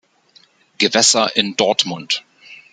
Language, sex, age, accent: German, male, 40-49, Deutschland Deutsch